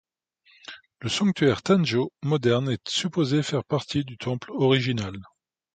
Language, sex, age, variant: French, male, 40-49, Français de métropole